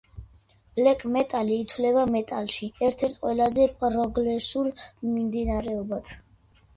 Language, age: Georgian, under 19